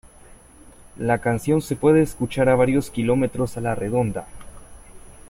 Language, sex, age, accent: Spanish, male, 19-29, América central